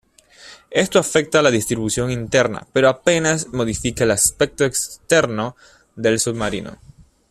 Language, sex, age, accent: Spanish, male, 19-29, Caribe: Cuba, Venezuela, Puerto Rico, República Dominicana, Panamá, Colombia caribeña, México caribeño, Costa del golfo de México